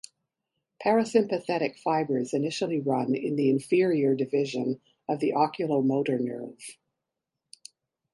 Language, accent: English, Canadian English